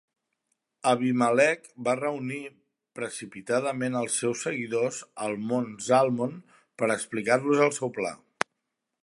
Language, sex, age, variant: Catalan, male, 30-39, Central